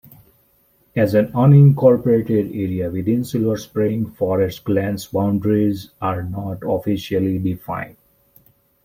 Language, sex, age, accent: English, male, 30-39, India and South Asia (India, Pakistan, Sri Lanka)